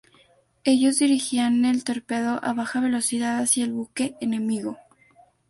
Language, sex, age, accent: Spanish, female, 19-29, México